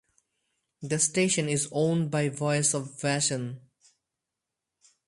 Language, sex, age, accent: English, male, 19-29, United States English